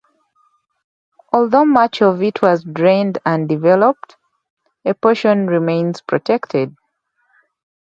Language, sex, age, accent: English, female, 19-29, England English